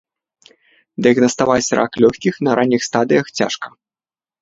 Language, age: Belarusian, 40-49